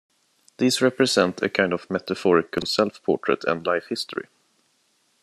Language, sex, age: English, male, 30-39